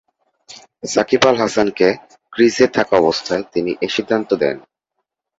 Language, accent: Bengali, Native